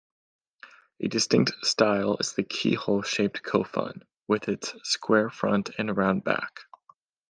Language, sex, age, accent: English, male, 19-29, United States English